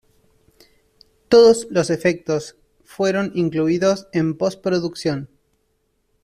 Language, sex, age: Spanish, male, 30-39